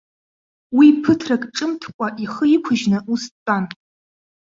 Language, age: Abkhazian, 19-29